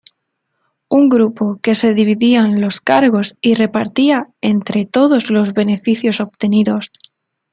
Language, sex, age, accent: Spanish, female, 19-29, España: Sur peninsular (Andalucia, Extremadura, Murcia)